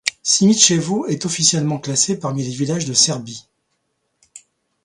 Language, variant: French, Français de métropole